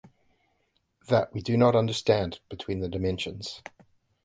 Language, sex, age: English, male, 50-59